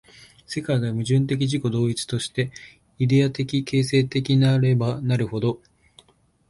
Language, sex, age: Japanese, male, 19-29